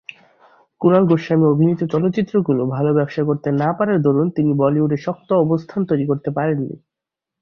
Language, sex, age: Bengali, male, 19-29